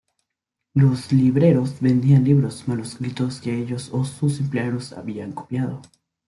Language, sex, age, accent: Spanish, male, under 19, México